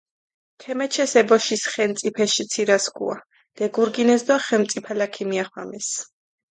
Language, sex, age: Mingrelian, female, 19-29